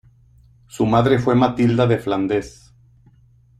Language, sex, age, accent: Spanish, male, 40-49, México